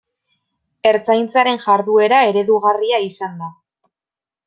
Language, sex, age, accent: Basque, female, 19-29, Mendebalekoa (Araba, Bizkaia, Gipuzkoako mendebaleko herri batzuk)